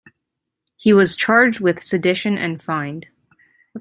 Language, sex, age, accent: English, female, 19-29, United States English